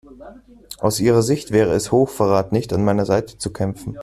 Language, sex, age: German, male, 19-29